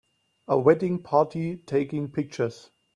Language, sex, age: English, male, 30-39